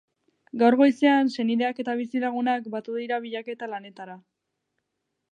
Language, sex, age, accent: Basque, female, 19-29, Mendebalekoa (Araba, Bizkaia, Gipuzkoako mendebaleko herri batzuk)